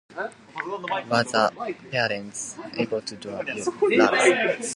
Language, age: English, under 19